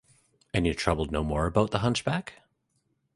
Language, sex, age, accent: English, male, 30-39, Canadian English